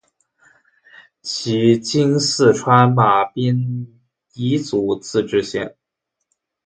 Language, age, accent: Chinese, 19-29, 出生地：江苏省